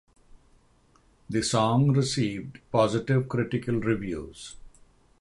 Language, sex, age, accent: English, male, 50-59, United States English; England English